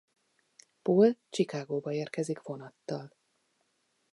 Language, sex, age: Hungarian, female, 40-49